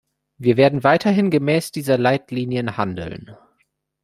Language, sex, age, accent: German, male, 19-29, Deutschland Deutsch